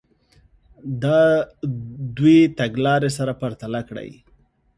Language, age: Pashto, 30-39